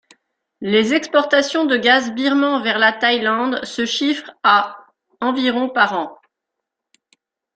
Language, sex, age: French, female, 30-39